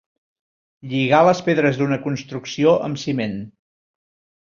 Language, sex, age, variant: Catalan, male, 50-59, Central